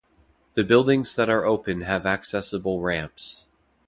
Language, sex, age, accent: English, male, 30-39, United States English